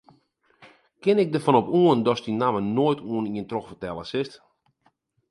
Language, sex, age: Western Frisian, male, 30-39